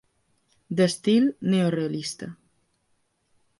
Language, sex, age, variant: Catalan, female, 19-29, Balear